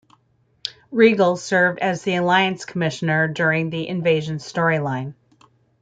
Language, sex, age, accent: English, female, 40-49, United States English